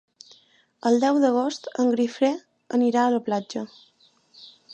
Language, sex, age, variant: Catalan, female, 19-29, Balear